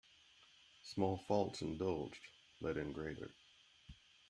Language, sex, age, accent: English, male, 40-49, United States English